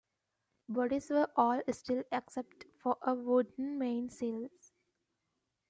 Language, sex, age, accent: English, female, 19-29, England English